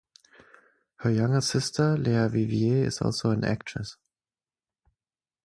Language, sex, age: English, male, 19-29